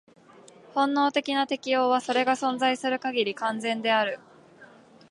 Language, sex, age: Japanese, female, 19-29